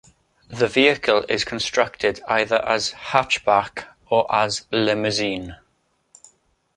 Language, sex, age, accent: English, male, 19-29, Welsh English